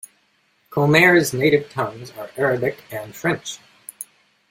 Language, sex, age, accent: English, male, 19-29, United States English